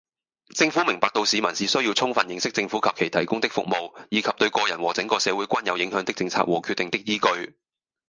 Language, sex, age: Cantonese, male, 30-39